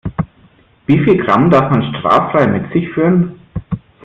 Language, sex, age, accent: German, male, 19-29, Deutschland Deutsch